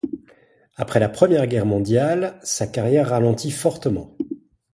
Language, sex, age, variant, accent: French, male, 40-49, Français d'Europe, Français de Belgique